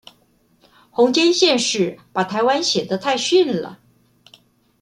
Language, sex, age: Chinese, female, 60-69